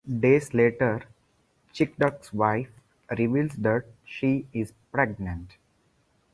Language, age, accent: English, 19-29, India and South Asia (India, Pakistan, Sri Lanka)